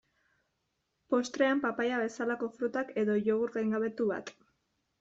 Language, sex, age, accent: Basque, female, 19-29, Mendebalekoa (Araba, Bizkaia, Gipuzkoako mendebaleko herri batzuk)